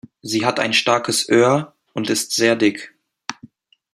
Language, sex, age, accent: German, male, under 19, Deutschland Deutsch